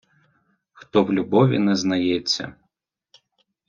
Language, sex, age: Ukrainian, male, 30-39